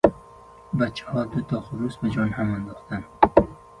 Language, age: Persian, 30-39